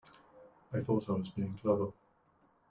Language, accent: English, England English